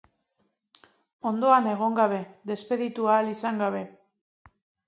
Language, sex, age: Basque, female, 40-49